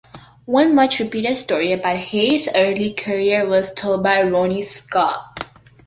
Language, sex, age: English, female, under 19